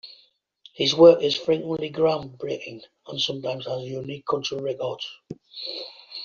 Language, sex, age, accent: English, male, 50-59, England English